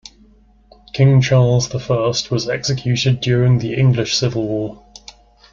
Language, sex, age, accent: English, male, 30-39, England English